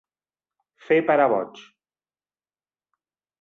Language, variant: Catalan, Central